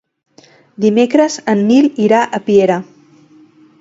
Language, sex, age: Catalan, female, 40-49